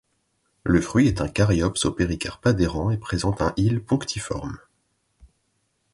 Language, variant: French, Français de métropole